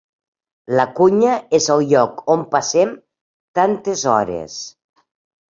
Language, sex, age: Catalan, female, 60-69